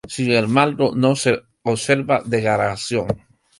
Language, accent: Spanish, Caribe: Cuba, Venezuela, Puerto Rico, República Dominicana, Panamá, Colombia caribeña, México caribeño, Costa del golfo de México